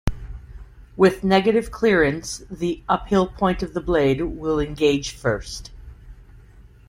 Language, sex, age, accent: English, female, 40-49, United States English